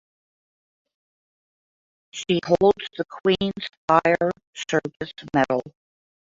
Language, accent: English, United States English